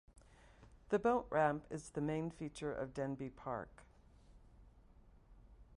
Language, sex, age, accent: English, female, 60-69, United States English